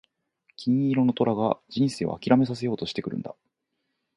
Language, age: Japanese, 40-49